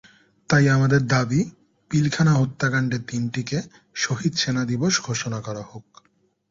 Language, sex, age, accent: Bengali, male, 19-29, প্রমিত